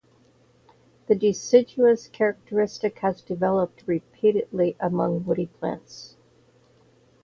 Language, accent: English, United States English